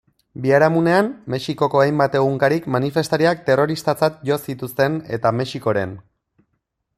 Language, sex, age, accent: Basque, male, 30-39, Erdialdekoa edo Nafarra (Gipuzkoa, Nafarroa)